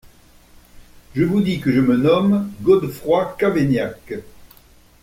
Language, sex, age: French, male, 70-79